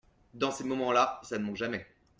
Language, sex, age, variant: French, male, 19-29, Français de métropole